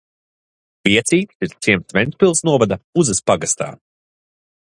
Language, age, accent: Latvian, 30-39, nav